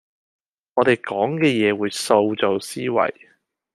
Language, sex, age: Cantonese, male, 19-29